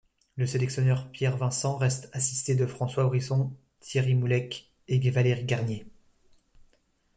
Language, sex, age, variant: French, male, 30-39, Français de métropole